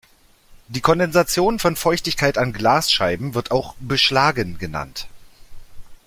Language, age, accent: German, 30-39, Deutschland Deutsch